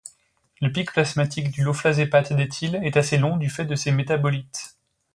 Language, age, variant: French, 19-29, Français de métropole